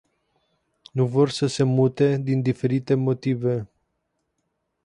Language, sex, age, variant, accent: Romanian, male, 30-39, Romanian-Romania, Muntenesc